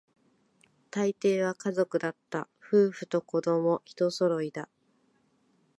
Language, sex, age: Japanese, female, 40-49